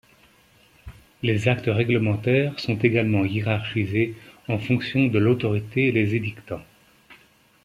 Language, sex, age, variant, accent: French, male, 30-39, Français d'Europe, Français de Belgique